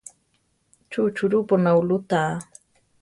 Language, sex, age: Central Tarahumara, female, 30-39